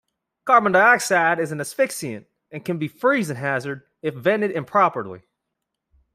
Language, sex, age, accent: English, male, 19-29, United States English